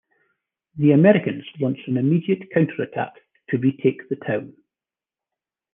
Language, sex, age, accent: English, male, 40-49, Scottish English